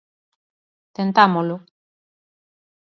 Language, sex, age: Galician, female, 40-49